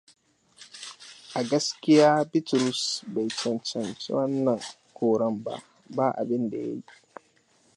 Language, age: Hausa, 19-29